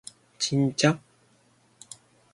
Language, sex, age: Japanese, male, 19-29